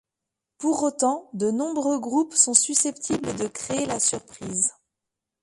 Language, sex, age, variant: French, female, 30-39, Français de métropole